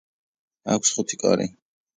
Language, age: Georgian, 19-29